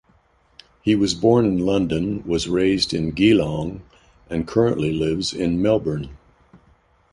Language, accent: English, United States English